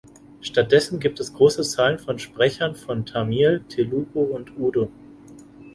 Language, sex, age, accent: German, male, 19-29, Deutschland Deutsch